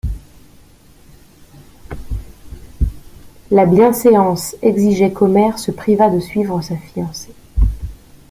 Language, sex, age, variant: French, female, 19-29, Français de métropole